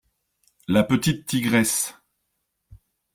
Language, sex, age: French, male, 50-59